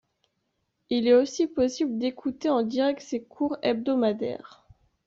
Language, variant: French, Français de métropole